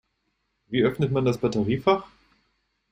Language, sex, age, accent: German, male, 30-39, Deutschland Deutsch